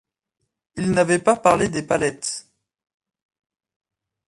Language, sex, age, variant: French, male, 19-29, Français de métropole